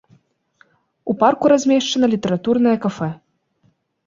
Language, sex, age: Belarusian, female, 19-29